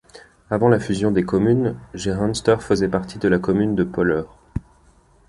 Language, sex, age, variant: French, male, 30-39, Français de métropole